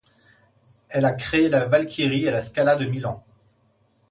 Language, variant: French, Français de métropole